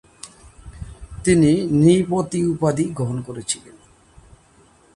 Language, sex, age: Bengali, male, 30-39